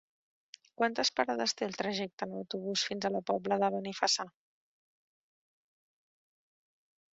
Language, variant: Catalan, Central